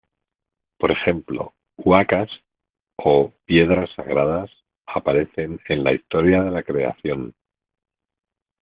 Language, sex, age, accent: Spanish, male, 50-59, España: Centro-Sur peninsular (Madrid, Toledo, Castilla-La Mancha)